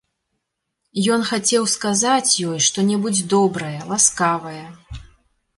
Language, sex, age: Belarusian, female, 30-39